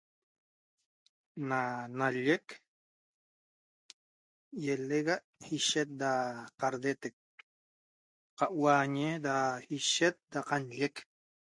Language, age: Toba, 30-39